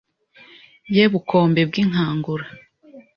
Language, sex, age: Kinyarwanda, female, 19-29